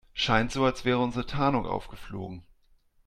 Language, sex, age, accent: German, male, 40-49, Deutschland Deutsch